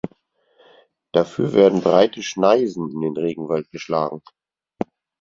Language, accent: German, Deutschland Deutsch